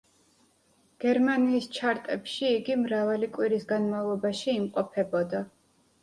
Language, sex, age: Georgian, female, 19-29